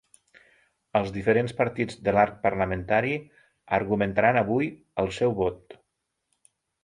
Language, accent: Catalan, Lleidatà